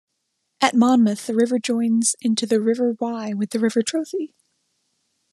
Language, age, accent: English, under 19, United States English